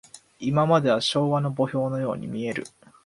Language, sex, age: Japanese, male, 19-29